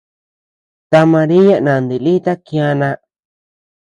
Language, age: Tepeuxila Cuicatec, under 19